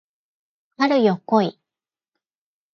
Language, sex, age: Japanese, female, 50-59